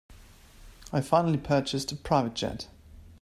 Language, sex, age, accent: English, male, 30-39, England English